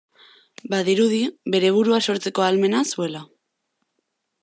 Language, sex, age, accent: Basque, female, 19-29, Mendebalekoa (Araba, Bizkaia, Gipuzkoako mendebaleko herri batzuk)